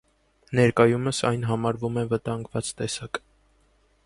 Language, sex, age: Armenian, male, 19-29